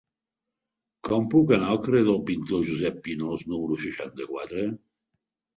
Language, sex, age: Catalan, male, 60-69